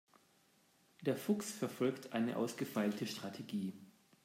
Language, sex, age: German, male, 40-49